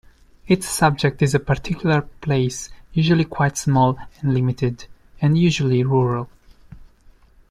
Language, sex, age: English, male, 30-39